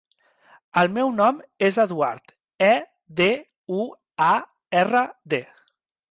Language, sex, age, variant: Catalan, male, 19-29, Central